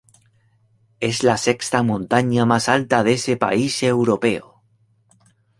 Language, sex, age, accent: Spanish, male, 30-39, España: Centro-Sur peninsular (Madrid, Toledo, Castilla-La Mancha)